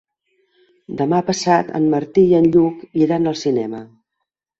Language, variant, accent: Catalan, Central, central